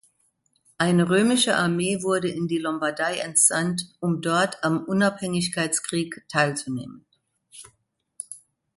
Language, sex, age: German, female, 50-59